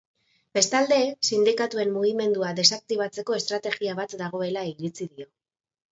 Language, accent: Basque, Erdialdekoa edo Nafarra (Gipuzkoa, Nafarroa)